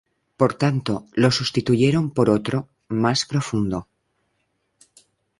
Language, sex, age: Spanish, female, 50-59